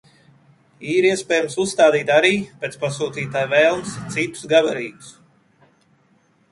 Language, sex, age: Latvian, male, 30-39